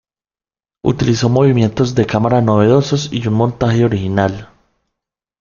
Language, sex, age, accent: Spanish, male, 19-29, Caribe: Cuba, Venezuela, Puerto Rico, República Dominicana, Panamá, Colombia caribeña, México caribeño, Costa del golfo de México